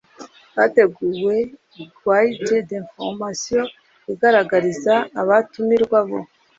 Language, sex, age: Kinyarwanda, male, 40-49